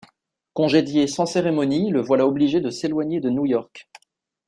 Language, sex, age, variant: French, male, 19-29, Français de métropole